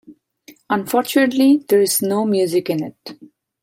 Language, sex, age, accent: English, female, 30-39, India and South Asia (India, Pakistan, Sri Lanka)